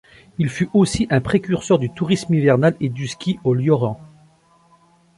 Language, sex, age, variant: French, male, 50-59, Français de métropole